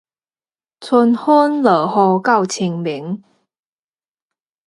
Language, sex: Min Nan Chinese, female